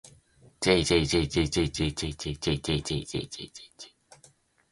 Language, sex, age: Japanese, male, 19-29